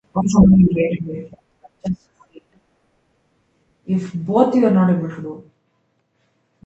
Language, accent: English, India and South Asia (India, Pakistan, Sri Lanka)